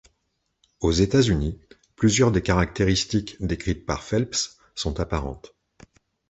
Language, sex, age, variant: French, male, 50-59, Français de métropole